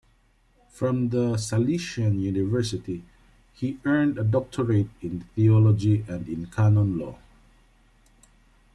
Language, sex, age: English, male, 40-49